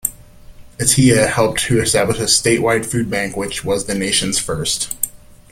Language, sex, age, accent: English, male, 30-39, United States English